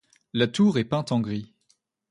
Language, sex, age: French, female, 19-29